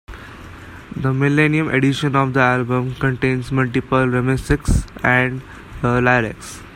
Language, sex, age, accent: English, male, 19-29, India and South Asia (India, Pakistan, Sri Lanka)